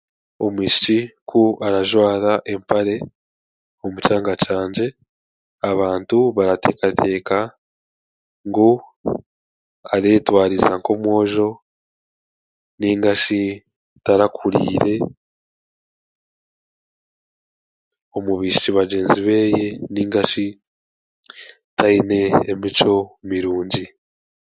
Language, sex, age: Chiga, male, 19-29